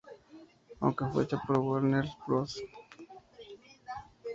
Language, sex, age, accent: Spanish, male, 19-29, México